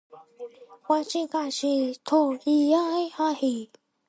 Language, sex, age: Chinese, female, 19-29